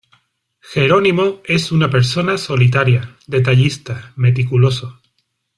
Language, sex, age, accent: Spanish, male, 40-49, España: Sur peninsular (Andalucia, Extremadura, Murcia)